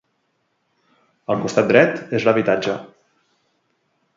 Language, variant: Catalan, Central